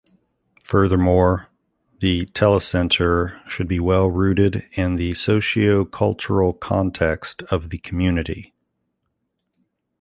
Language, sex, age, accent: English, male, 40-49, United States English